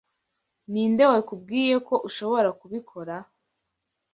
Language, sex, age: Kinyarwanda, female, 19-29